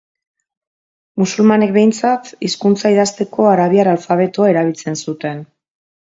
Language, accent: Basque, Mendebalekoa (Araba, Bizkaia, Gipuzkoako mendebaleko herri batzuk)